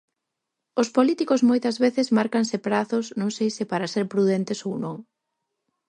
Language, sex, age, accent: Galician, female, 40-49, Normativo (estándar)